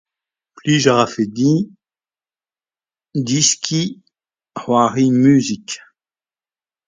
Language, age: Breton, 60-69